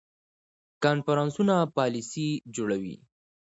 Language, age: Pashto, 19-29